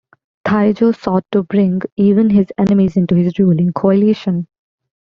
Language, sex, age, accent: English, female, 19-29, United States English